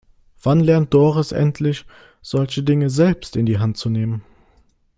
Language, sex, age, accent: German, male, 19-29, Deutschland Deutsch